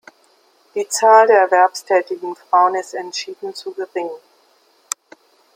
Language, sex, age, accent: German, female, 50-59, Deutschland Deutsch